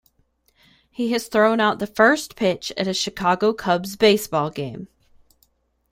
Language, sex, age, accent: English, female, 30-39, United States English